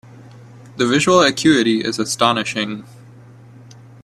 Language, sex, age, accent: English, male, 19-29, United States English